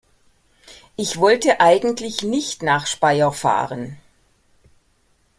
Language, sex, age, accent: German, female, 40-49, Deutschland Deutsch